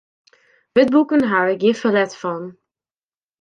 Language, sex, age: Western Frisian, female, 19-29